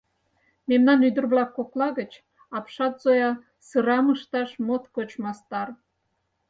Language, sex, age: Mari, female, 60-69